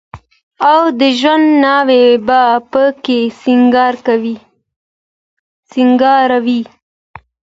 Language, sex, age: Pashto, female, 19-29